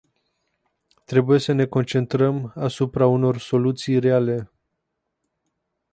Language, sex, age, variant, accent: Romanian, male, 30-39, Romanian-Romania, Muntenesc